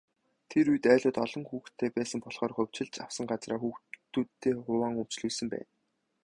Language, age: Mongolian, 19-29